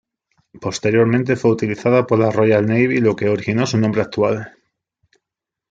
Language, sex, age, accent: Spanish, male, 30-39, España: Sur peninsular (Andalucia, Extremadura, Murcia)